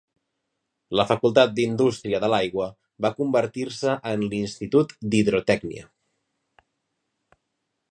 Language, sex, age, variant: Catalan, male, 30-39, Central